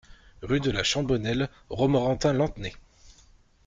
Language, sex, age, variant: French, male, 30-39, Français de métropole